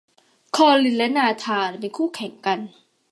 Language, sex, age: Thai, female, 19-29